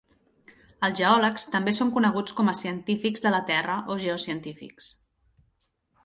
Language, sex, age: Catalan, female, 30-39